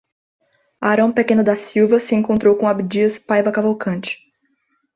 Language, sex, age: Portuguese, female, 19-29